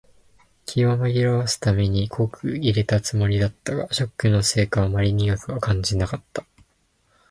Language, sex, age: Japanese, male, 19-29